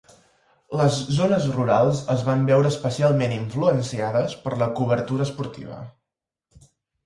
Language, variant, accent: Catalan, Central, Empordanès